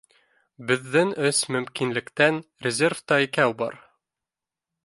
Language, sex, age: Bashkir, male, 19-29